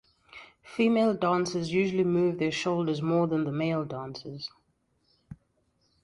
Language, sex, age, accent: English, female, 30-39, Southern African (South Africa, Zimbabwe, Namibia)